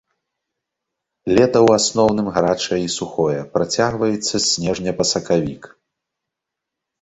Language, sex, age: Belarusian, male, 30-39